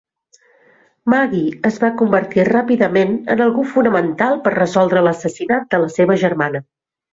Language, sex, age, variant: Catalan, female, 40-49, Central